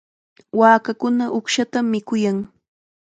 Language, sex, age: Chiquián Ancash Quechua, female, 19-29